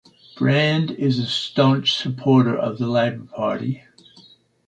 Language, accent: English, Australian English